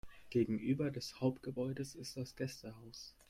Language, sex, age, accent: German, male, under 19, Deutschland Deutsch